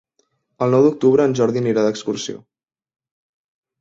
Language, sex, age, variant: Catalan, male, 19-29, Central